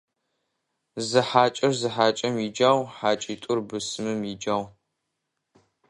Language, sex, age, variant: Adyghe, male, under 19, Адыгабзэ (Кирил, пстэумэ зэдыряе)